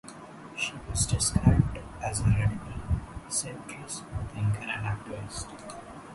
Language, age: English, under 19